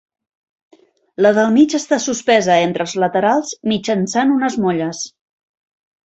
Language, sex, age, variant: Catalan, female, 40-49, Central